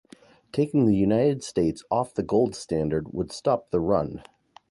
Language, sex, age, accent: English, male, 40-49, Canadian English